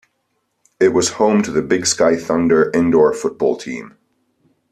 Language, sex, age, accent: English, male, 30-39, United States English